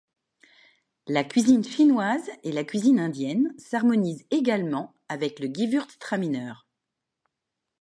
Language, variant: French, Français de métropole